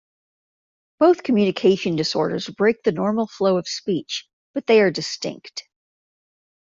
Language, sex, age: English, female, 50-59